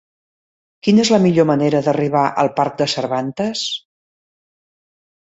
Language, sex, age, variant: Catalan, female, 50-59, Central